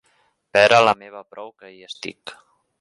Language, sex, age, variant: Catalan, male, 19-29, Central